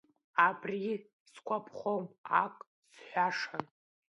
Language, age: Abkhazian, under 19